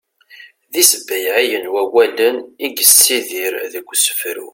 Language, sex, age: Kabyle, male, 30-39